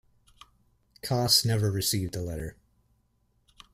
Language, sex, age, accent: English, male, 19-29, United States English